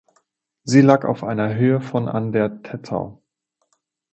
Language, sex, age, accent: German, male, 30-39, Deutschland Deutsch